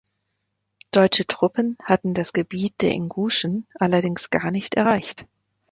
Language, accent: German, Deutschland Deutsch